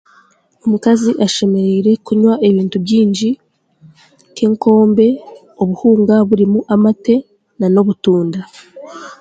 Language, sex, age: Chiga, female, 19-29